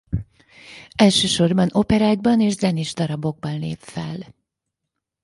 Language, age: Hungarian, 50-59